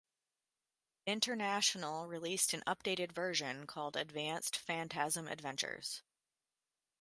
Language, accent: English, United States English